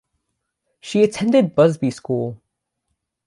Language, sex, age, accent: English, male, under 19, United States English; England English